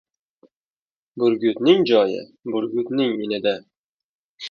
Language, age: Uzbek, 19-29